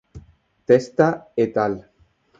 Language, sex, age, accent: Spanish, male, 19-29, España: Centro-Sur peninsular (Madrid, Toledo, Castilla-La Mancha)